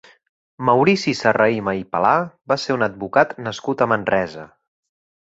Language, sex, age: Catalan, male, 30-39